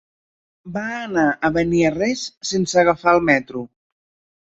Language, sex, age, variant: Catalan, male, 30-39, Central